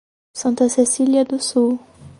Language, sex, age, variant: Portuguese, female, 19-29, Portuguese (Brasil)